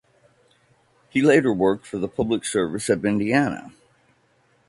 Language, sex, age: English, male, 40-49